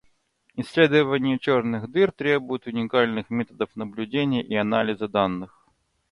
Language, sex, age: Russian, male, 30-39